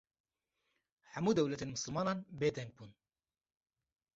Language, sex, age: Kurdish, male, 19-29